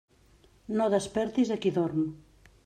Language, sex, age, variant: Catalan, female, 50-59, Central